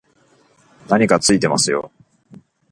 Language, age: Japanese, 19-29